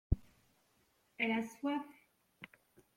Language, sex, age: French, female, 50-59